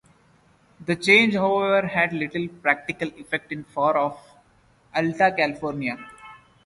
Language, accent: English, India and South Asia (India, Pakistan, Sri Lanka)